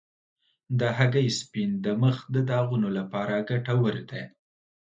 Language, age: Pashto, 19-29